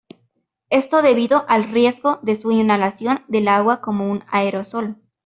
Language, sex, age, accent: Spanish, female, under 19, América central